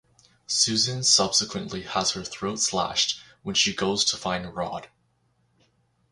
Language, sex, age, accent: English, male, 19-29, Canadian English